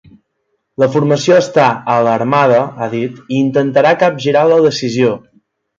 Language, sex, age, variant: Catalan, male, 19-29, Balear